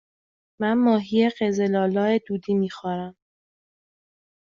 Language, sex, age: Persian, female, 19-29